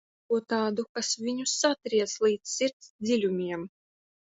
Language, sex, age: Latvian, female, 19-29